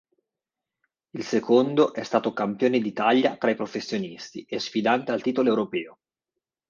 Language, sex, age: Italian, male, 30-39